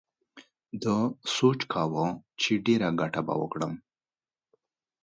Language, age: Pashto, 50-59